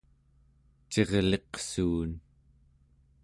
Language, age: Central Yupik, 30-39